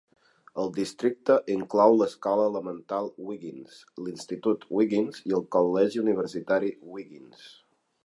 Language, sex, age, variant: Catalan, male, 19-29, Balear